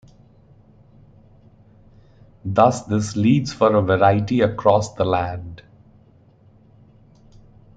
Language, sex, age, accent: English, male, 30-39, India and South Asia (India, Pakistan, Sri Lanka)